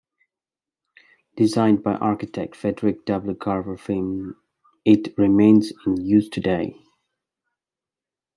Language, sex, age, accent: English, male, 30-39, United States English